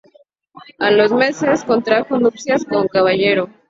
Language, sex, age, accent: Spanish, female, 19-29, México